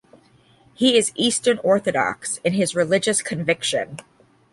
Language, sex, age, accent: English, female, 40-49, United States English